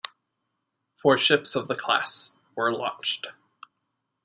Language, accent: English, United States English